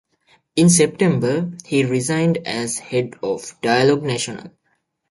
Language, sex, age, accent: English, male, 19-29, United States English